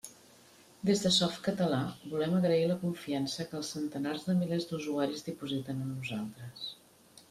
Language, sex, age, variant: Catalan, female, 50-59, Central